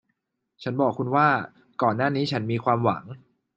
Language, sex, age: Thai, male, 19-29